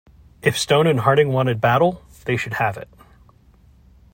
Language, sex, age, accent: English, male, 30-39, United States English